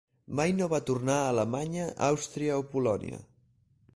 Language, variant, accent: Catalan, Central, central